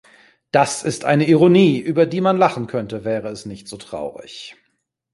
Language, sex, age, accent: German, male, 40-49, Deutschland Deutsch